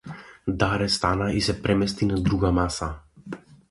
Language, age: Macedonian, 19-29